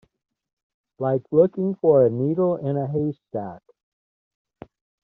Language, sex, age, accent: English, male, 60-69, United States English